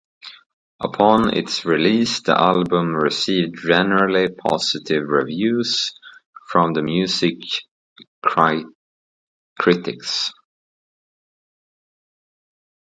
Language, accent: English, England English